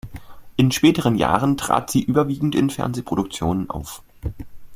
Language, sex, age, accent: German, male, under 19, Deutschland Deutsch